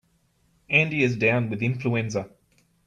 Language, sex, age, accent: English, male, 30-39, Australian English